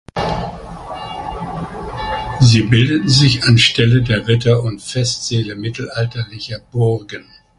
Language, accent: German, Deutschland Deutsch